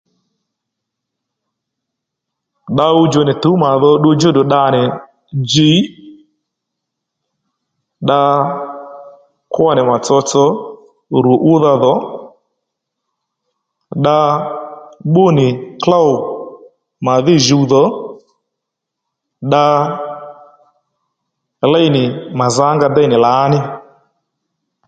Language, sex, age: Lendu, male, 40-49